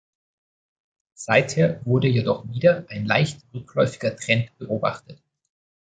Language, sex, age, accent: German, male, 30-39, Österreichisches Deutsch